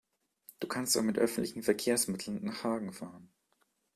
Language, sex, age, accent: German, male, 19-29, Deutschland Deutsch